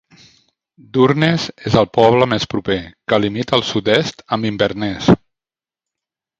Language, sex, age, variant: Catalan, male, 60-69, Central